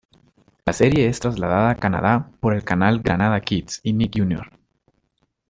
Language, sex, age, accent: Spanish, male, under 19, América central